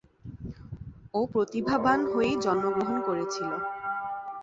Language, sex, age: Bengali, female, 19-29